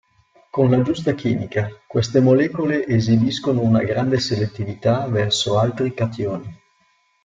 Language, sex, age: Italian, male, 40-49